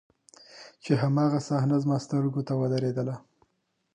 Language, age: Pashto, 19-29